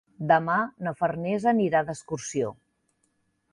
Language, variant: Catalan, Central